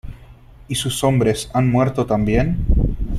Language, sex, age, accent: Spanish, male, 19-29, Rioplatense: Argentina, Uruguay, este de Bolivia, Paraguay